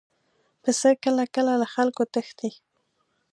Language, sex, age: Pashto, female, 19-29